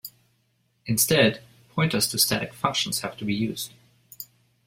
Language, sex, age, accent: English, male, 40-49, United States English